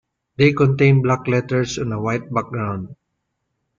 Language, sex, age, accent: English, male, 40-49, Filipino